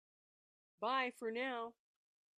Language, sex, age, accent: English, female, 60-69, United States English